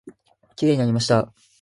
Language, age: Japanese, 19-29